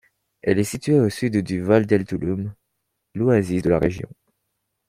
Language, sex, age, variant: French, male, 19-29, Français de métropole